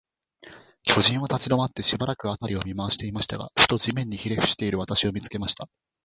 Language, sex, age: Japanese, female, 19-29